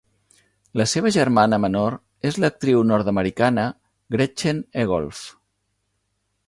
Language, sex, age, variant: Catalan, male, 50-59, Central